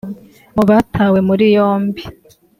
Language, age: Kinyarwanda, 19-29